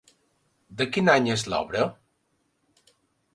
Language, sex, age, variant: Catalan, male, 30-39, Balear